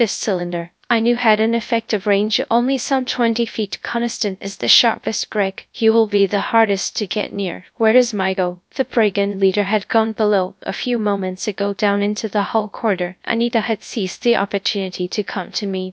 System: TTS, GradTTS